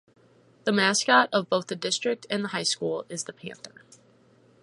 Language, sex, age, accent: English, female, under 19, United States English